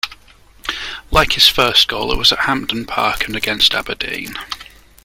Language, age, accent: English, 19-29, England English